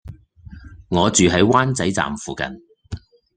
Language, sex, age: Cantonese, male, 40-49